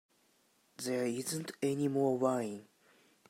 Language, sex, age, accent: English, male, 19-29, United States English